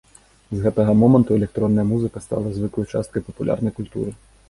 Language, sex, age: Belarusian, male, 30-39